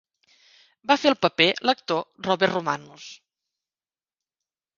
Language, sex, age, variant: Catalan, female, 50-59, Nord-Occidental